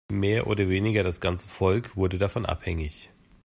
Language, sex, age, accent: German, male, 40-49, Deutschland Deutsch